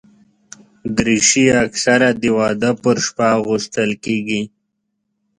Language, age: Pashto, 30-39